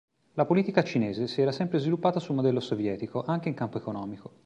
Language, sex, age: Italian, male, 40-49